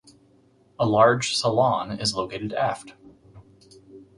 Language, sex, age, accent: English, male, 30-39, United States English